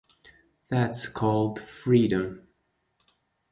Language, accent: English, United States English